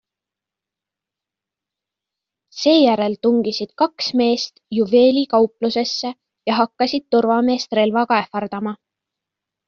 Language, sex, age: Estonian, female, 19-29